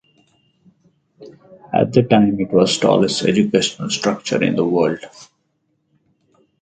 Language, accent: English, India and South Asia (India, Pakistan, Sri Lanka)